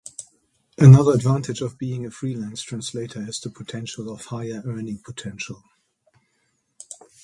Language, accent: English, German English